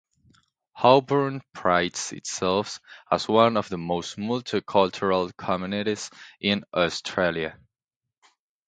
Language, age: English, 19-29